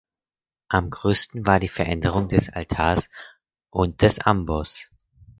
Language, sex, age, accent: German, male, under 19, Deutschland Deutsch